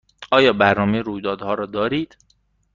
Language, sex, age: Persian, male, 19-29